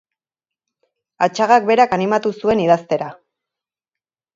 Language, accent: Basque, Erdialdekoa edo Nafarra (Gipuzkoa, Nafarroa)